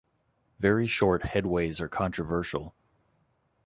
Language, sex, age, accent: English, male, 30-39, United States English